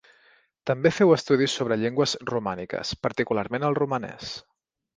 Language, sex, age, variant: Catalan, male, 30-39, Central